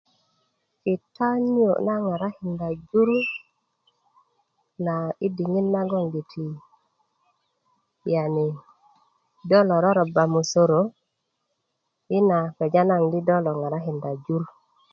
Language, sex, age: Kuku, female, 19-29